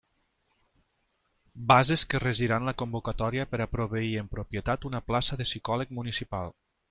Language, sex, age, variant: Catalan, male, 40-49, Nord-Occidental